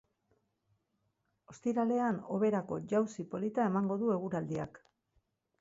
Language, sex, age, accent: Basque, female, 50-59, Mendebalekoa (Araba, Bizkaia, Gipuzkoako mendebaleko herri batzuk)